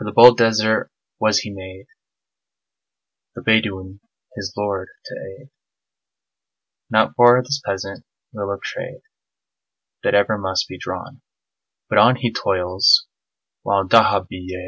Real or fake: real